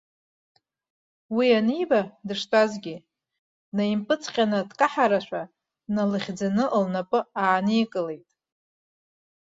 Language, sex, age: Abkhazian, female, 40-49